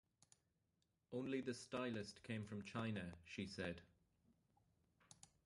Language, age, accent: English, 30-39, Irish English